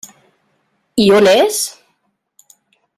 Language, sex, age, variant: Catalan, female, 40-49, Central